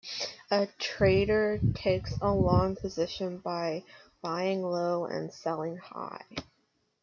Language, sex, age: English, female, 19-29